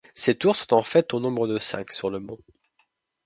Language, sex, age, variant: French, male, 19-29, Français de métropole